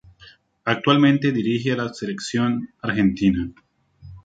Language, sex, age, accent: Spanish, male, 30-39, Andino-Pacífico: Colombia, Perú, Ecuador, oeste de Bolivia y Venezuela andina